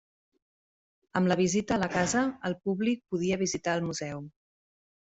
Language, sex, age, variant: Catalan, female, 30-39, Central